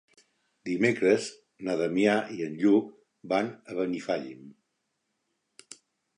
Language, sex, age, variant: Catalan, male, 60-69, Central